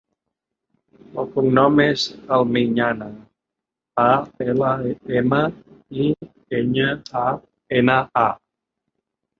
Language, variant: Catalan, Central